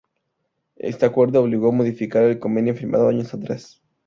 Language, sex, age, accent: Spanish, male, 19-29, México